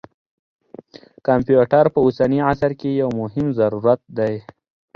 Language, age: Pashto, 19-29